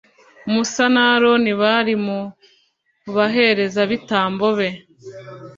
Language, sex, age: Kinyarwanda, female, 19-29